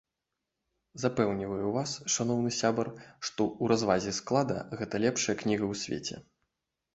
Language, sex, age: Belarusian, male, 19-29